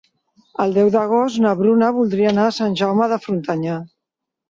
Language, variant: Catalan, Central